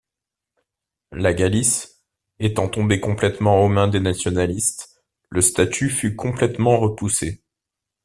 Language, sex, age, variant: French, male, 30-39, Français de métropole